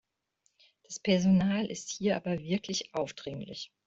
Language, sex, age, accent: German, female, 30-39, Deutschland Deutsch